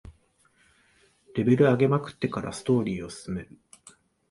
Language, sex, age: Japanese, male, 40-49